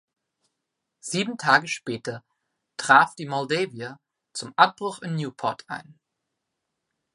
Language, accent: German, Österreichisches Deutsch